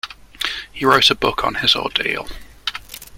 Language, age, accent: English, 19-29, England English